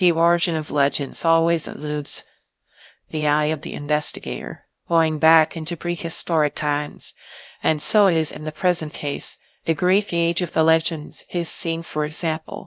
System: TTS, VITS